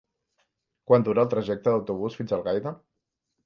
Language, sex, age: Catalan, male, 40-49